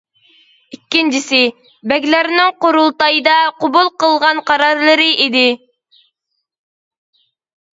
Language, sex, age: Uyghur, female, under 19